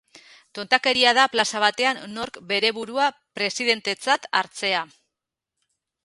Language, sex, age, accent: Basque, female, 40-49, Mendebalekoa (Araba, Bizkaia, Gipuzkoako mendebaleko herri batzuk)